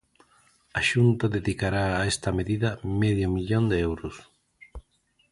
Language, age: Galician, 50-59